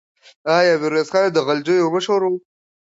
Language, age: Pashto, 19-29